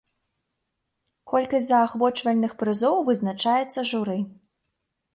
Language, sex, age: Belarusian, female, 19-29